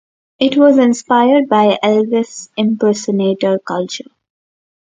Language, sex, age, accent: English, female, under 19, India and South Asia (India, Pakistan, Sri Lanka)